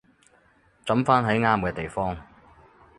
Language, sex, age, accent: Cantonese, male, 30-39, 广州音